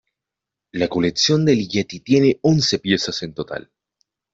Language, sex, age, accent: Spanish, male, under 19, Andino-Pacífico: Colombia, Perú, Ecuador, oeste de Bolivia y Venezuela andina